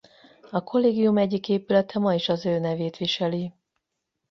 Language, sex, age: Hungarian, female, 50-59